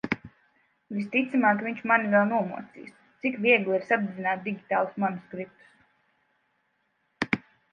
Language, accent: Latvian, Rigas